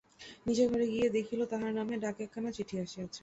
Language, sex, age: Bengali, female, 19-29